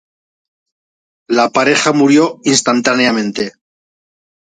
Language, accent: Spanish, España: Norte peninsular (Asturias, Castilla y León, Cantabria, País Vasco, Navarra, Aragón, La Rioja, Guadalajara, Cuenca)